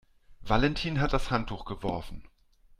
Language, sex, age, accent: German, male, 40-49, Deutschland Deutsch